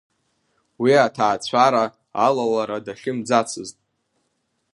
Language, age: Abkhazian, under 19